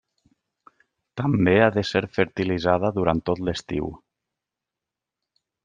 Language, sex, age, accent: Catalan, male, 30-39, valencià